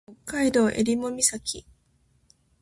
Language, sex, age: Japanese, female, 19-29